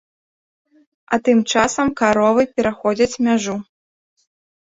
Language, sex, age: Belarusian, female, 19-29